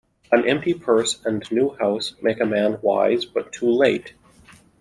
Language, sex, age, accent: English, male, 30-39, United States English